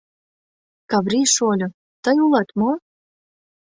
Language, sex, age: Mari, female, 19-29